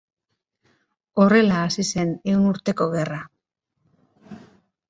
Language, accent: Basque, Mendebalekoa (Araba, Bizkaia, Gipuzkoako mendebaleko herri batzuk)